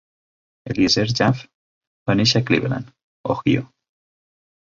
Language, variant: Catalan, Central